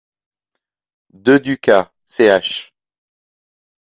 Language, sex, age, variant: French, male, 40-49, Français de métropole